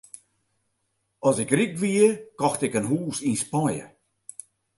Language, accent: Western Frisian, Klaaifrysk